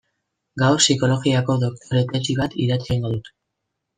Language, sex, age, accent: Basque, female, 19-29, Mendebalekoa (Araba, Bizkaia, Gipuzkoako mendebaleko herri batzuk)